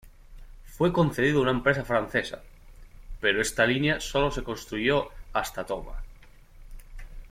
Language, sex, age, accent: Spanish, male, 19-29, España: Norte peninsular (Asturias, Castilla y León, Cantabria, País Vasco, Navarra, Aragón, La Rioja, Guadalajara, Cuenca)